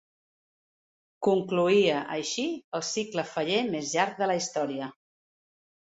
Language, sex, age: Catalan, female, 40-49